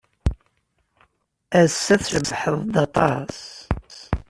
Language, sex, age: Kabyle, male, 40-49